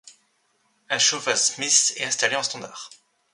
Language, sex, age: French, male, 30-39